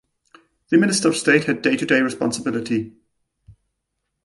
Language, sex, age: English, male, 19-29